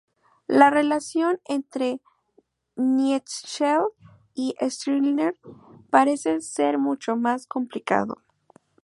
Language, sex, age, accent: Spanish, female, under 19, México